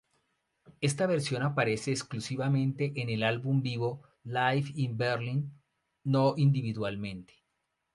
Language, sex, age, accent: Spanish, male, 50-59, Andino-Pacífico: Colombia, Perú, Ecuador, oeste de Bolivia y Venezuela andina